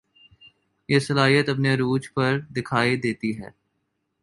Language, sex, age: Urdu, male, 19-29